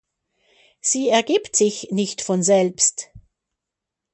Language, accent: German, Schweizerdeutsch